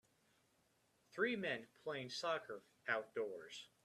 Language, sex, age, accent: English, male, 19-29, United States English